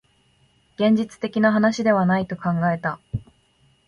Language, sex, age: Japanese, female, 19-29